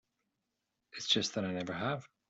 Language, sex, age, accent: English, male, 30-39, United States English